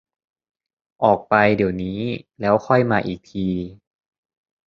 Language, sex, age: Thai, male, 19-29